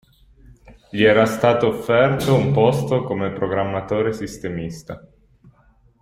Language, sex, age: Italian, male, 30-39